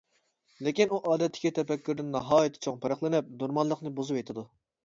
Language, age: Uyghur, 19-29